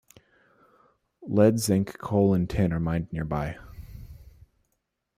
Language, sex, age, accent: English, male, 19-29, United States English